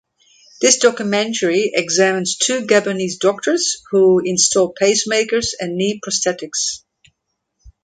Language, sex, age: English, female, 50-59